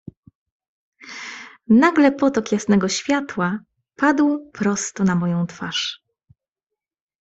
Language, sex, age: Polish, female, 30-39